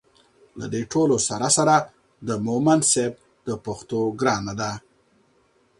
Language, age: Pashto, 40-49